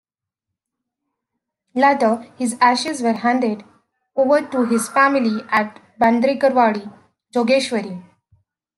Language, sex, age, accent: English, female, 19-29, United States English